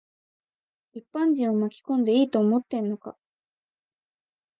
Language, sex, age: Japanese, female, 19-29